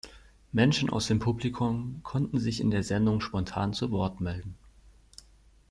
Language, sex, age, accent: German, male, under 19, Deutschland Deutsch